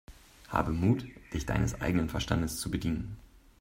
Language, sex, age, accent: German, male, 19-29, Deutschland Deutsch